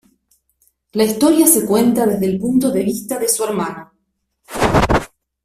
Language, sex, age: Spanish, female, 40-49